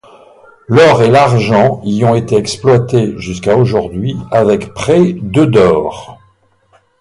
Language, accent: French, Français de l'ouest de la France